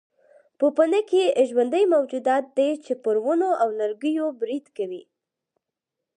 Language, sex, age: Pashto, female, under 19